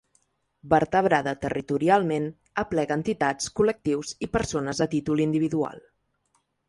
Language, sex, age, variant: Catalan, female, 19-29, Central